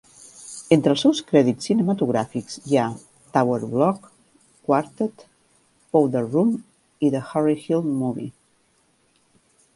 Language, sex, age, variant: Catalan, female, 40-49, Central